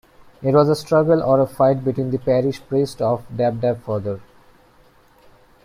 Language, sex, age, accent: English, male, 19-29, India and South Asia (India, Pakistan, Sri Lanka)